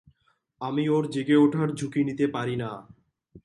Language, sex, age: Bengali, male, 19-29